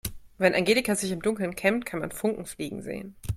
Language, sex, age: German, female, 30-39